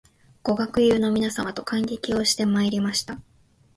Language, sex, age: Japanese, female, 19-29